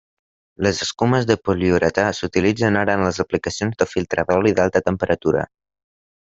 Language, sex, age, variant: Catalan, male, under 19, Central